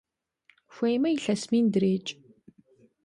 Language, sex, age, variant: Kabardian, female, 30-39, Адыгэбзэ (Къэбэрдей, Кирил, псоми зэдай)